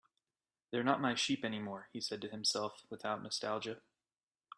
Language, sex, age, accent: English, male, 19-29, United States English